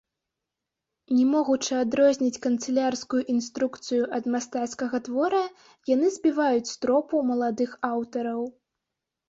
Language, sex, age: Belarusian, female, under 19